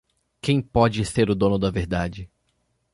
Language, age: Portuguese, 19-29